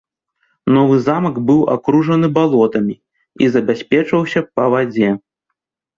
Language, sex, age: Belarusian, male, 30-39